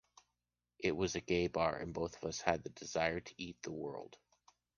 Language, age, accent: English, 30-39, Canadian English